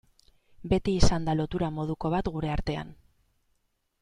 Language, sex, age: Basque, female, 40-49